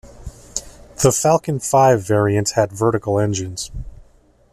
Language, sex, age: English, male, 30-39